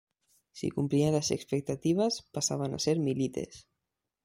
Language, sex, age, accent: Spanish, male, 19-29, España: Centro-Sur peninsular (Madrid, Toledo, Castilla-La Mancha)